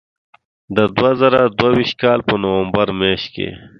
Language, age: Pashto, 30-39